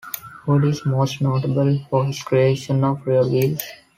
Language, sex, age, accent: English, male, 19-29, India and South Asia (India, Pakistan, Sri Lanka)